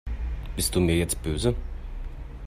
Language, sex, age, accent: German, male, 40-49, Deutschland Deutsch